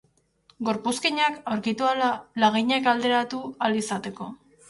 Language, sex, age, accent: Basque, female, 19-29, Erdialdekoa edo Nafarra (Gipuzkoa, Nafarroa)